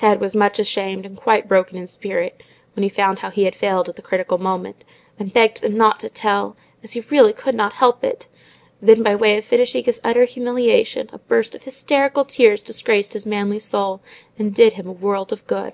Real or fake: real